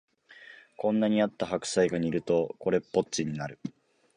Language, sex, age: Japanese, male, 19-29